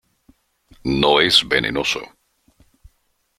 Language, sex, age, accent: Spanish, male, 50-59, América central